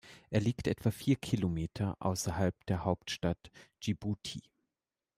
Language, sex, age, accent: German, male, 30-39, Deutschland Deutsch